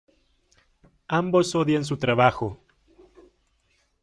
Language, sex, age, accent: Spanish, male, 19-29, México